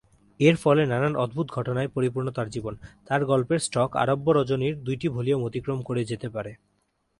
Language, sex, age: Bengali, male, 19-29